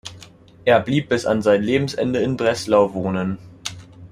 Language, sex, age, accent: German, male, under 19, Deutschland Deutsch